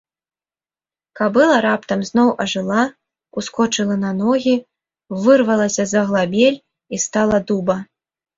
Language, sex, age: Belarusian, female, 19-29